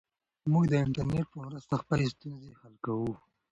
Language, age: Pashto, 19-29